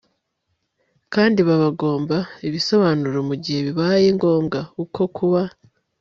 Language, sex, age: Kinyarwanda, female, 19-29